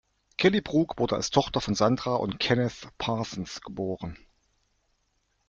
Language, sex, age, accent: German, male, 50-59, Deutschland Deutsch